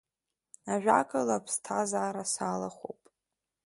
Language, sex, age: Abkhazian, female, under 19